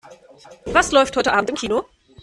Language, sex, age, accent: German, female, 19-29, Deutschland Deutsch